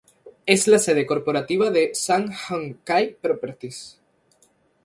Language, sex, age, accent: Spanish, male, 19-29, España: Islas Canarias